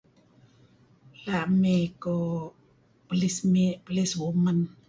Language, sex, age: Kelabit, female, 50-59